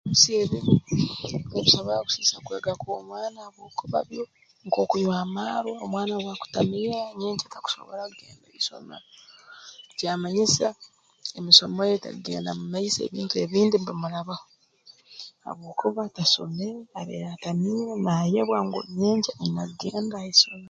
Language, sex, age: Tooro, female, 30-39